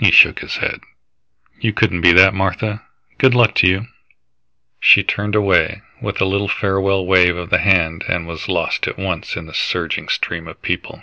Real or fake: real